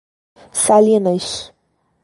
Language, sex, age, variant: Portuguese, female, 30-39, Portuguese (Brasil)